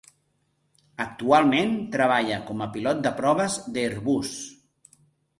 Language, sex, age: Catalan, male, 40-49